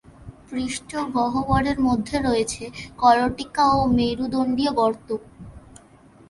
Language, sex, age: Bengali, female, under 19